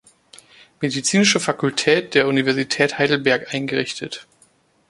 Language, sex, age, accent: German, male, 30-39, Deutschland Deutsch